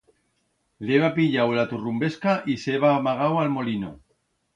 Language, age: Aragonese, 50-59